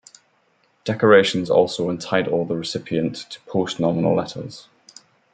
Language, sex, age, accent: English, male, 30-39, England English